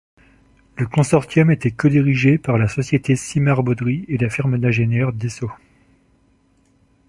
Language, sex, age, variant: French, male, 40-49, Français de métropole